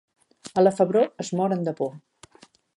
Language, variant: Catalan, Central